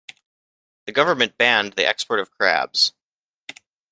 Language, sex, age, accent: English, male, 19-29, United States English